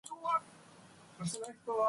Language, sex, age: English, female, 19-29